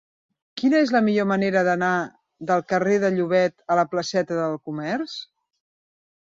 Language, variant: Catalan, Central